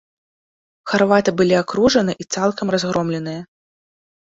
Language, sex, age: Belarusian, female, 19-29